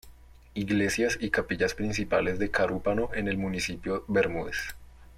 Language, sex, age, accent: Spanish, male, 19-29, Andino-Pacífico: Colombia, Perú, Ecuador, oeste de Bolivia y Venezuela andina